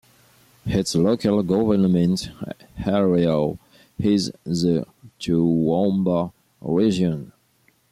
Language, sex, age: English, male, 40-49